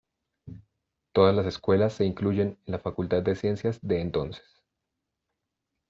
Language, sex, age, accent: Spanish, male, 30-39, Andino-Pacífico: Colombia, Perú, Ecuador, oeste de Bolivia y Venezuela andina